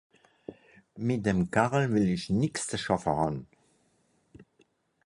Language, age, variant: Swiss German, 70-79, Nordniederàlemmànisch (Rishoffe, Zàwere, Bùsswìller, Hawenau, Brüemt, Stroossbùri, Molse, Dàmbàch, Schlettstàtt, Pfàlzbùri usw.)